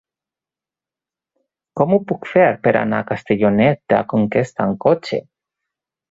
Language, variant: Catalan, Central